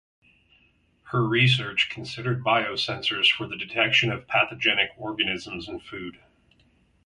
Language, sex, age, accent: English, male, 40-49, United States English